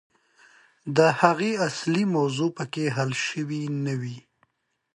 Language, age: Pashto, 30-39